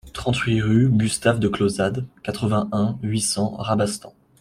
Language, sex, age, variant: French, male, 19-29, Français de métropole